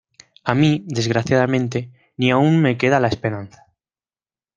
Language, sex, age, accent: Spanish, male, 19-29, España: Centro-Sur peninsular (Madrid, Toledo, Castilla-La Mancha)